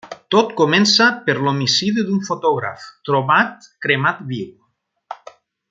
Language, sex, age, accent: Catalan, male, 40-49, valencià